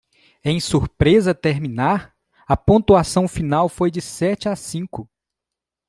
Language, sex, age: Portuguese, male, 40-49